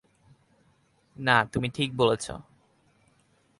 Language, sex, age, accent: Bengali, male, under 19, প্রমিত